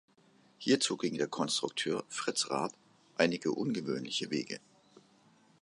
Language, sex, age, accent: German, male, 50-59, Deutschland Deutsch